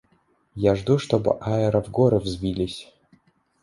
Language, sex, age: Russian, male, 19-29